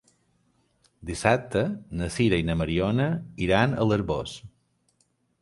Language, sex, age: Catalan, male, 40-49